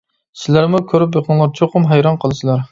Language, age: Uyghur, 40-49